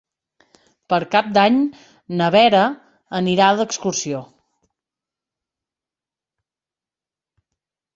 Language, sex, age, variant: Catalan, female, 30-39, Central